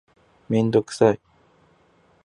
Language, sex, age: Japanese, male, 19-29